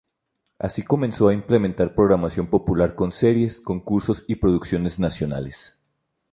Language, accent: Spanish, México